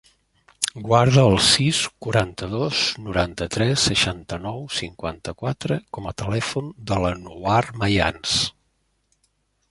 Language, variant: Catalan, Central